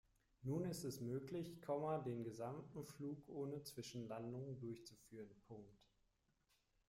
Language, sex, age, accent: German, male, 30-39, Deutschland Deutsch